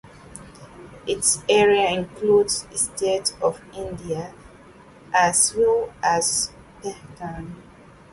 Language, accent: English, United States English